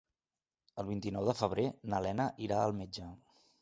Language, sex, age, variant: Catalan, male, 30-39, Central